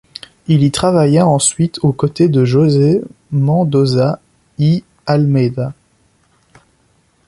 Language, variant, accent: French, Français d'Europe, Français de Belgique